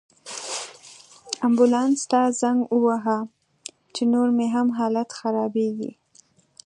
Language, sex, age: Pashto, female, 19-29